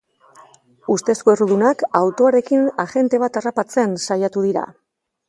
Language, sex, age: Basque, female, 50-59